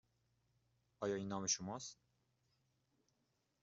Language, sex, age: Persian, male, 19-29